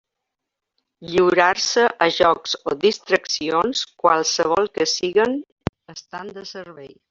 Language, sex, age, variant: Catalan, female, 60-69, Balear